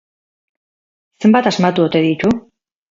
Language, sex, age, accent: Basque, female, 50-59, Erdialdekoa edo Nafarra (Gipuzkoa, Nafarroa)